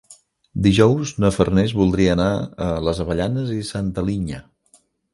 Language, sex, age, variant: Catalan, male, 50-59, Central